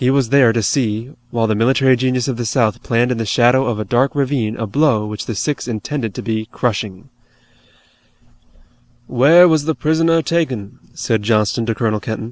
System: none